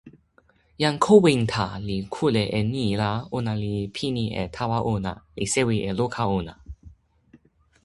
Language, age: Toki Pona, under 19